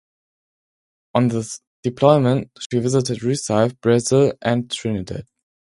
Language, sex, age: English, male, under 19